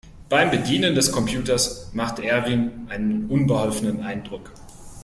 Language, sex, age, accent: German, male, 30-39, Deutschland Deutsch